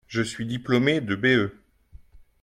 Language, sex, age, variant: French, male, 50-59, Français de métropole